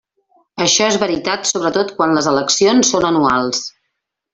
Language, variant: Catalan, Central